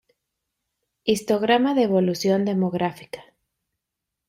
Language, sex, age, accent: Spanish, female, 30-39, México